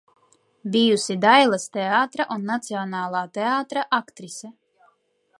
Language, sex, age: Latvian, female, 19-29